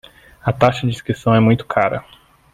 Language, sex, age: Portuguese, male, 30-39